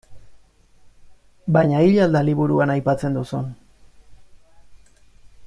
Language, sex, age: Basque, male, 40-49